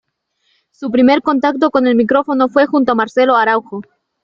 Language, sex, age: Spanish, female, under 19